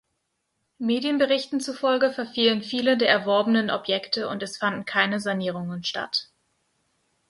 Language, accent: German, Deutschland Deutsch